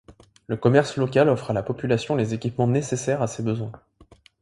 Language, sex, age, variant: French, male, 19-29, Français de métropole